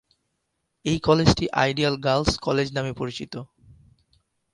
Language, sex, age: Bengali, male, 19-29